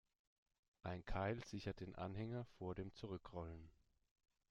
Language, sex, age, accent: German, male, 30-39, Deutschland Deutsch